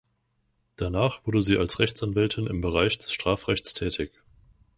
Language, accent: German, Deutschland Deutsch